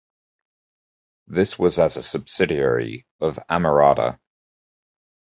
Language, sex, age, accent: English, male, 30-39, England English